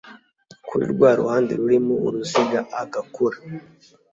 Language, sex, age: Kinyarwanda, male, 19-29